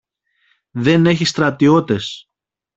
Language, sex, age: Greek, male, 40-49